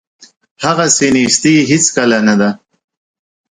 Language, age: Pashto, 30-39